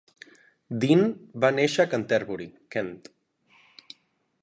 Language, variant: Catalan, Central